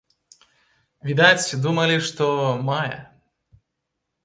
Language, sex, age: Belarusian, male, 19-29